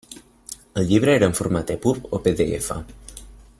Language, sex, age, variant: Catalan, male, under 19, Central